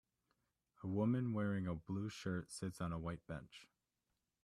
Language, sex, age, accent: English, male, 19-29, United States English